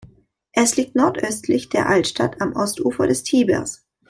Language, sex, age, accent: German, female, 19-29, Deutschland Deutsch